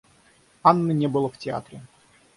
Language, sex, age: Russian, male, 30-39